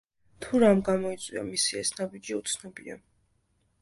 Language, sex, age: Georgian, female, 19-29